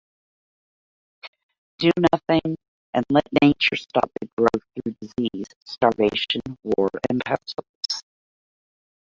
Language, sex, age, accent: English, female, 50-59, United States English